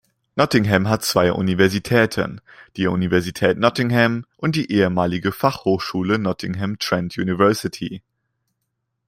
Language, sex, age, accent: German, male, 19-29, Deutschland Deutsch